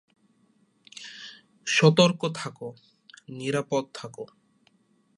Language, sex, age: Bengali, male, 19-29